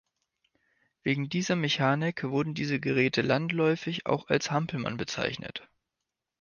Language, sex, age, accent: German, male, 19-29, Deutschland Deutsch